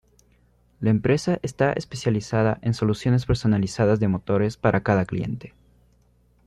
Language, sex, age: Spanish, male, under 19